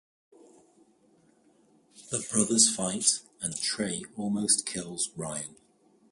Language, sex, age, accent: English, male, 30-39, England English